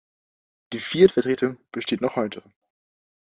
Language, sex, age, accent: German, male, 19-29, Deutschland Deutsch